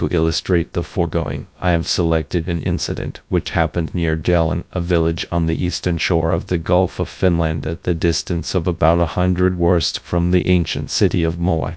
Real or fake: fake